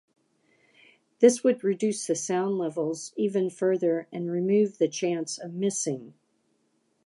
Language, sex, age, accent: English, female, 50-59, United States English